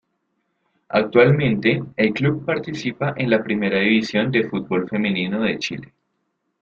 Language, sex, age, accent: Spanish, male, 19-29, Andino-Pacífico: Colombia, Perú, Ecuador, oeste de Bolivia y Venezuela andina